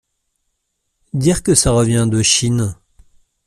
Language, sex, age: French, male, 30-39